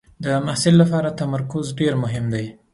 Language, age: Pashto, 19-29